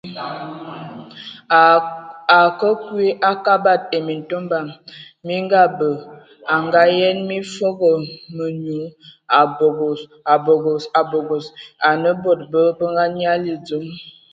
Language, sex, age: Ewondo, female, 19-29